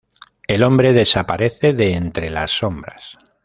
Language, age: Spanish, 30-39